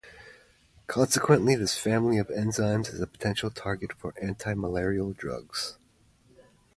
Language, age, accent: English, 40-49, United States English